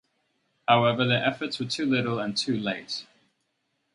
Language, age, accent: English, 30-39, Australian English